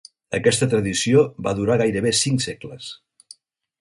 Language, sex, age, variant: Catalan, male, 60-69, Central